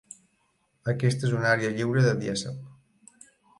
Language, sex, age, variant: Catalan, male, 50-59, Balear